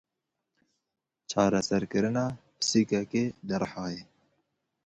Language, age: Kurdish, 19-29